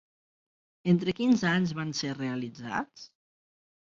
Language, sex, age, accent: Catalan, female, 40-49, Lleida